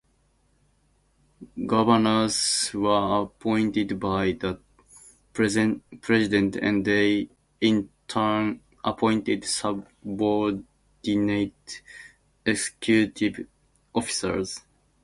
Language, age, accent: English, 19-29, United States English